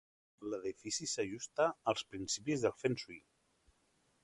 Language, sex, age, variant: Catalan, male, 40-49, Central